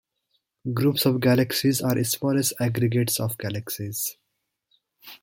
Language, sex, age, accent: English, male, 19-29, United States English